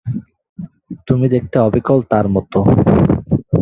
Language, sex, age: Bengali, male, 19-29